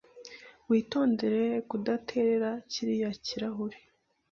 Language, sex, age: Kinyarwanda, female, 50-59